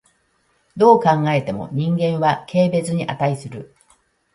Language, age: Japanese, 60-69